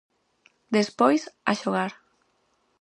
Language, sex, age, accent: Galician, female, under 19, Central (gheada)